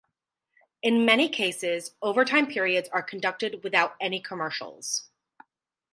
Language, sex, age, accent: English, female, 19-29, United States English